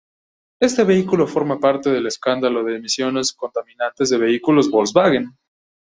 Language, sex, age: Spanish, male, 19-29